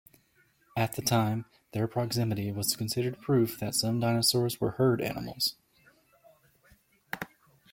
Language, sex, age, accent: English, male, 19-29, United States English